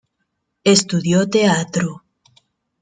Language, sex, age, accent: Spanish, female, 19-29, México